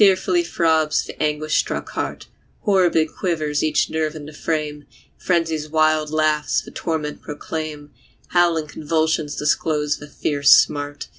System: none